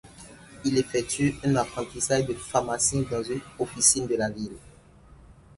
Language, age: French, 19-29